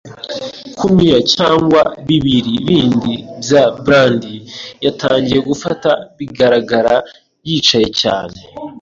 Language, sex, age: Kinyarwanda, male, 19-29